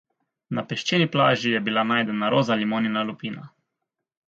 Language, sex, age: Slovenian, male, 19-29